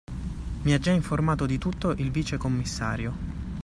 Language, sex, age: Italian, male, 19-29